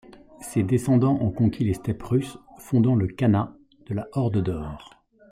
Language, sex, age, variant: French, male, 40-49, Français de métropole